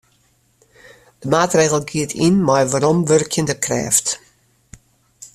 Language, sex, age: Western Frisian, female, 60-69